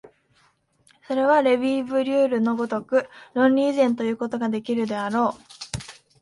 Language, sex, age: Japanese, female, 19-29